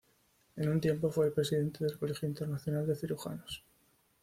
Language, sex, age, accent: Spanish, male, 19-29, España: Norte peninsular (Asturias, Castilla y León, Cantabria, País Vasco, Navarra, Aragón, La Rioja, Guadalajara, Cuenca)